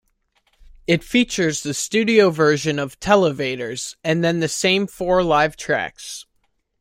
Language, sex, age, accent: English, male, 19-29, United States English